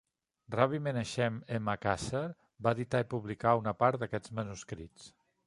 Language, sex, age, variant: Catalan, male, 50-59, Central